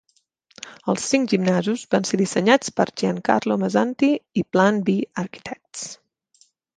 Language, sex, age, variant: Catalan, female, 30-39, Central